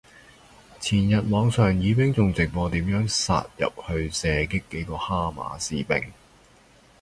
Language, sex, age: Cantonese, male, 19-29